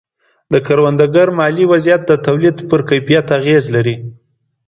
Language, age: Pashto, 19-29